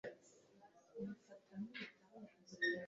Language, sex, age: Kinyarwanda, male, 30-39